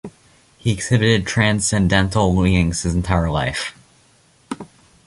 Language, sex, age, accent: English, male, under 19, Canadian English